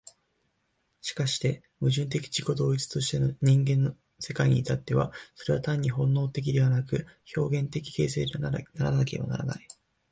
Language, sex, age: Japanese, male, 19-29